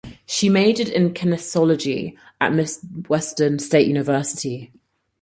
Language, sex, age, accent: English, female, 19-29, England English